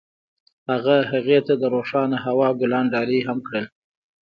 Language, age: Pashto, 30-39